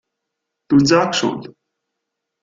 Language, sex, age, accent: German, male, 30-39, Deutschland Deutsch